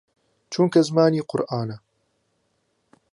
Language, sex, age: Central Kurdish, male, 19-29